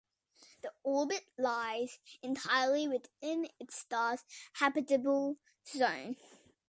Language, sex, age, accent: English, male, under 19, Australian English